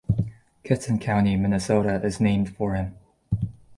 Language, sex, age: English, male, 19-29